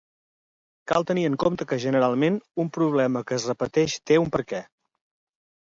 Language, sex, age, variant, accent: Catalan, male, 40-49, Central, central